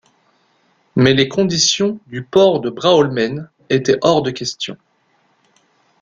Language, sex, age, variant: French, male, 40-49, Français de métropole